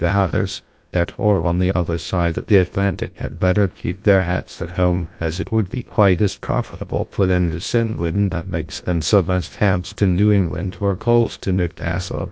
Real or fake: fake